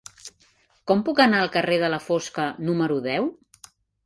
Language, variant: Catalan, Central